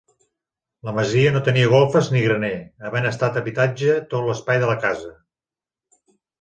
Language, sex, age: Catalan, male, 40-49